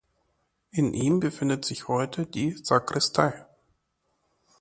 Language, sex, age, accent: German, male, 30-39, Deutschland Deutsch